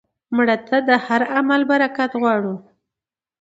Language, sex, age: Pashto, female, 30-39